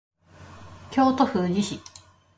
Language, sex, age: Japanese, female, 30-39